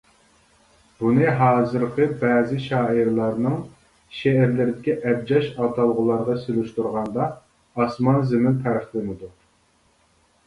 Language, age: Uyghur, 40-49